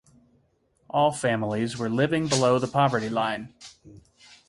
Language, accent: English, United States English